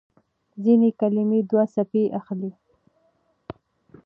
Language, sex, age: Pashto, female, 19-29